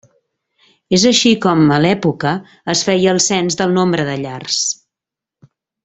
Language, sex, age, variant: Catalan, female, 40-49, Central